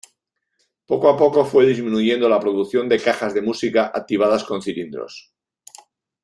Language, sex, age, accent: Spanish, male, 40-49, España: Norte peninsular (Asturias, Castilla y León, Cantabria, País Vasco, Navarra, Aragón, La Rioja, Guadalajara, Cuenca)